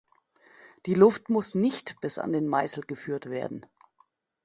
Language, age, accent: German, 40-49, Deutschland Deutsch